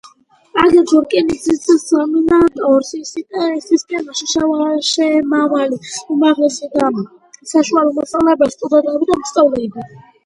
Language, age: Georgian, 30-39